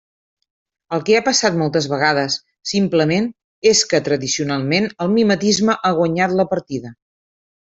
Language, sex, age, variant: Catalan, female, 50-59, Central